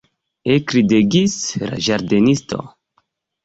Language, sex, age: Esperanto, male, 19-29